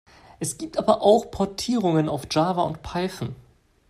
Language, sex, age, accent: German, male, 19-29, Deutschland Deutsch